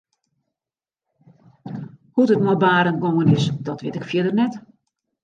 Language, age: Western Frisian, 60-69